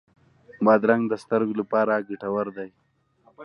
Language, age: Pashto, under 19